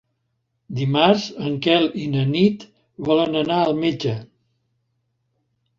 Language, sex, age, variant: Catalan, male, 70-79, Central